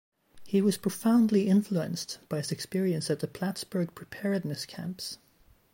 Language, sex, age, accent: English, female, 30-39, United States English